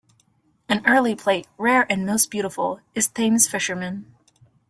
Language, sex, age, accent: English, female, under 19, United States English